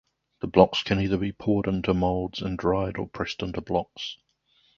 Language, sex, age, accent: English, male, 30-39, New Zealand English